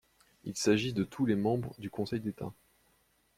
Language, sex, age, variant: French, male, 19-29, Français de métropole